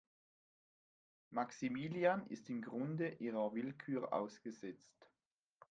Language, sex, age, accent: German, male, 50-59, Schweizerdeutsch